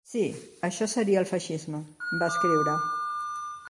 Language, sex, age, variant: Catalan, female, 60-69, Central